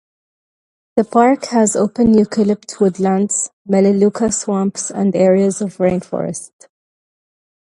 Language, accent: English, United States English